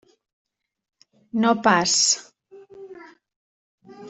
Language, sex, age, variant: Catalan, female, 50-59, Central